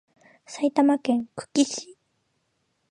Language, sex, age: Japanese, female, 19-29